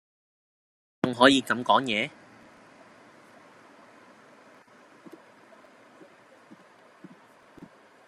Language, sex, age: Cantonese, female, 19-29